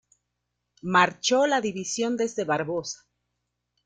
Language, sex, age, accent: Spanish, female, 40-49, México